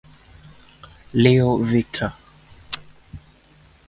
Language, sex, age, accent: English, male, 19-29, United States English